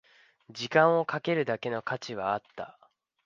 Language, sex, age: Japanese, male, 19-29